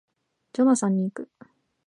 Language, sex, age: Japanese, female, 19-29